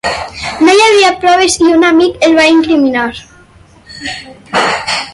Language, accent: Catalan, valencià